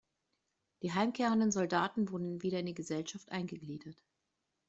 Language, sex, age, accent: German, female, 30-39, Deutschland Deutsch